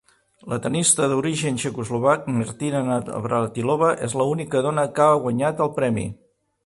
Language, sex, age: Catalan, male, 60-69